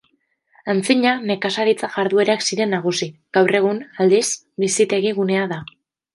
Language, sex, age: Basque, female, 19-29